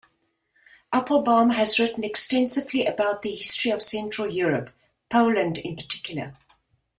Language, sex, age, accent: English, female, 60-69, Southern African (South Africa, Zimbabwe, Namibia)